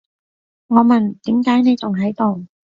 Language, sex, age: Cantonese, female, 19-29